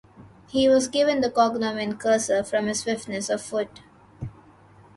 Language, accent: English, India and South Asia (India, Pakistan, Sri Lanka)